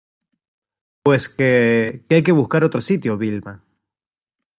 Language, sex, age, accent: Spanish, male, 19-29, Rioplatense: Argentina, Uruguay, este de Bolivia, Paraguay